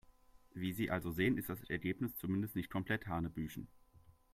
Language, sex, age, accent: German, male, 19-29, Deutschland Deutsch